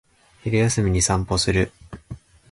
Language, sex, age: Japanese, male, 19-29